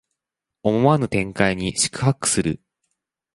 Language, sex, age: Japanese, male, 19-29